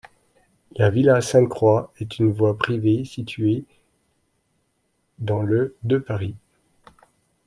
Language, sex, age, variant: French, male, 40-49, Français de métropole